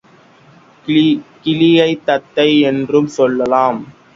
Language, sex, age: Tamil, male, under 19